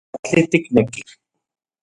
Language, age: Central Puebla Nahuatl, 30-39